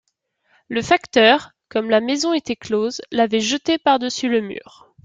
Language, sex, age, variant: French, female, 19-29, Français de métropole